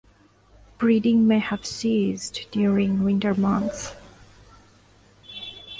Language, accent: English, India and South Asia (India, Pakistan, Sri Lanka)